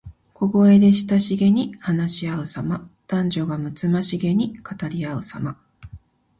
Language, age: Japanese, 30-39